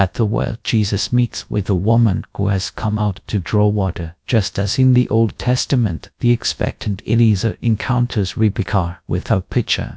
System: TTS, GradTTS